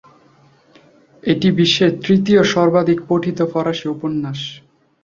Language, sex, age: Bengali, male, 19-29